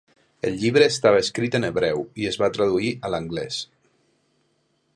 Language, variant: Catalan, Nord-Occidental